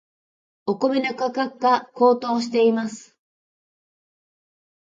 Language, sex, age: Japanese, female, 50-59